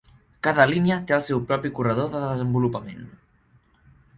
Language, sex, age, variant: Catalan, male, under 19, Central